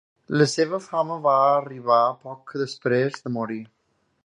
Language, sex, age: Catalan, male, 19-29